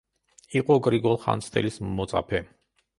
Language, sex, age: Georgian, male, 50-59